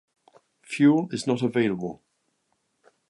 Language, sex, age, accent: English, male, 60-69, England English